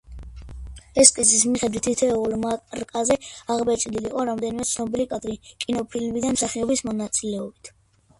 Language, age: Georgian, under 19